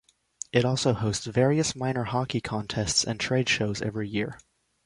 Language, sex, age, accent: English, male, 19-29, United States English